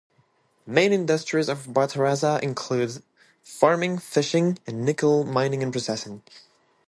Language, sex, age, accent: English, male, under 19, french accent